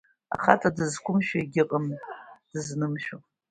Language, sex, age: Abkhazian, female, 30-39